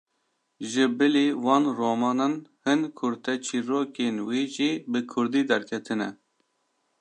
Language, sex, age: Kurdish, male, under 19